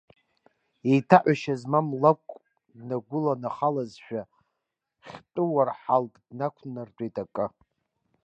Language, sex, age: Abkhazian, male, 19-29